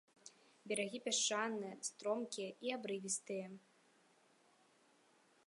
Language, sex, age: Belarusian, female, 19-29